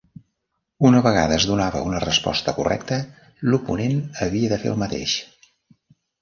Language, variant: Catalan, Central